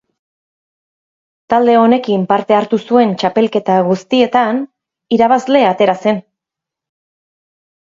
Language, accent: Basque, Erdialdekoa edo Nafarra (Gipuzkoa, Nafarroa)